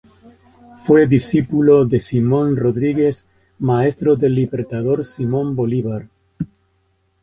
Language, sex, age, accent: Spanish, male, 30-39, España: Centro-Sur peninsular (Madrid, Toledo, Castilla-La Mancha)